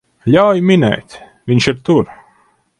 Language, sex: Latvian, male